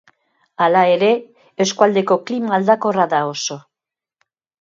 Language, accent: Basque, Mendebalekoa (Araba, Bizkaia, Gipuzkoako mendebaleko herri batzuk)